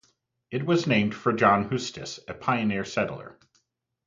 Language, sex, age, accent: English, male, 30-39, United States English